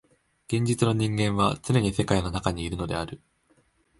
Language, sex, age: Japanese, male, under 19